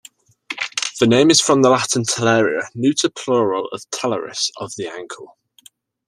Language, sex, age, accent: English, male, under 19, England English